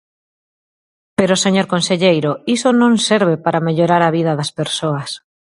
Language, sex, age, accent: Galician, female, 40-49, Normativo (estándar)